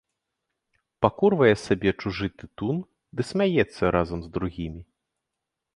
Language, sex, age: Belarusian, male, 30-39